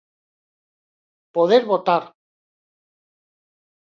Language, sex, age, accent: Galician, male, 50-59, Normativo (estándar)